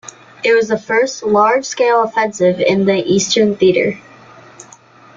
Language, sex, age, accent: English, female, 50-59, United States English